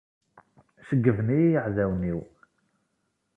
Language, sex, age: Kabyle, male, 30-39